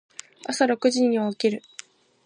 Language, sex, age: Japanese, female, 19-29